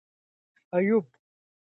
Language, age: Pashto, 19-29